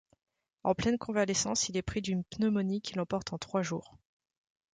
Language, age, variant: French, 30-39, Français de métropole